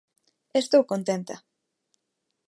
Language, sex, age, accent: Galician, female, 19-29, Neofalante